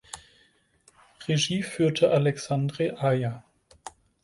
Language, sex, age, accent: German, male, 30-39, Deutschland Deutsch